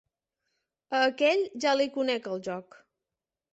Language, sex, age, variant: Catalan, female, 30-39, Central